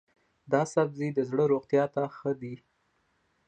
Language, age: Pashto, 30-39